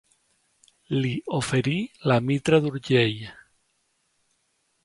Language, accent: Catalan, valencià